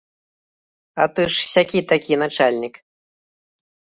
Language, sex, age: Belarusian, male, 30-39